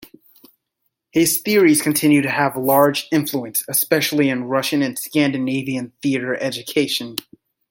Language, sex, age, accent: English, male, 19-29, United States English